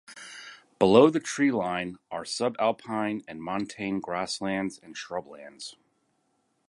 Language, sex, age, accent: English, male, 50-59, United States English